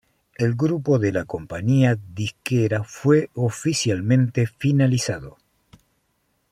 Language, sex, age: Spanish, male, 50-59